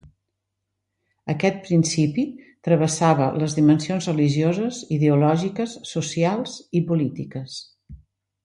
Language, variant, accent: Catalan, Central, central